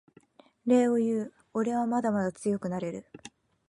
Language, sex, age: Japanese, female, 19-29